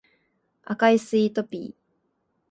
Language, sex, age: Japanese, female, 19-29